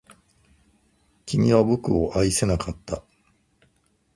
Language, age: Japanese, 50-59